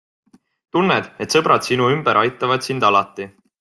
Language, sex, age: Estonian, male, 19-29